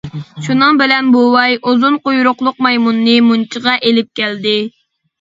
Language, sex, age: Uyghur, female, under 19